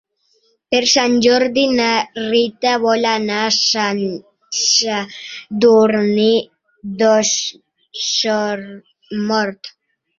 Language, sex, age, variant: Catalan, female, 19-29, Balear